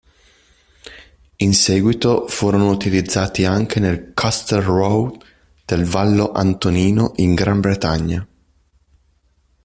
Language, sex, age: Italian, male, 30-39